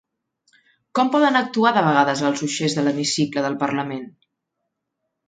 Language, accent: Catalan, central; nord-occidental